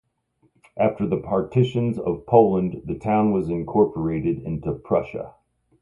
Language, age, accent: English, 50-59, United States English